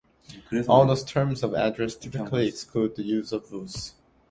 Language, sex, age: English, male, 19-29